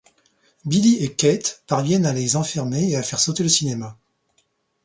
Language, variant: French, Français de métropole